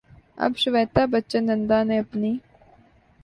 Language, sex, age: Urdu, male, 19-29